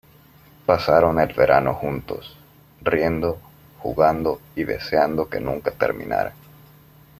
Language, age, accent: Spanish, 19-29, América central